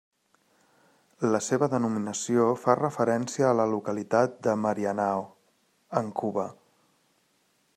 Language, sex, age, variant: Catalan, male, 30-39, Central